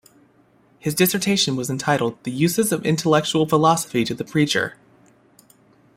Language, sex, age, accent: English, male, under 19, United States English